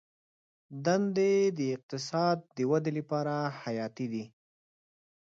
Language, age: Pashto, 30-39